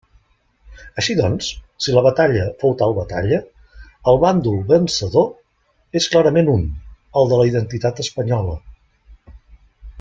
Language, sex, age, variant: Catalan, male, 40-49, Central